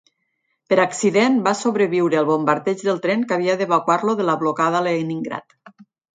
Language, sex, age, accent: Catalan, female, 40-49, Tortosí